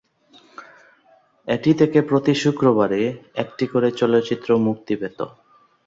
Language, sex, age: Bengali, male, 19-29